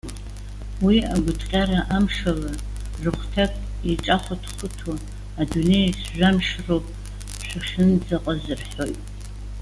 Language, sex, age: Abkhazian, female, 70-79